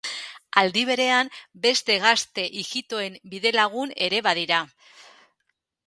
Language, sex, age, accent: Basque, female, 40-49, Mendebalekoa (Araba, Bizkaia, Gipuzkoako mendebaleko herri batzuk)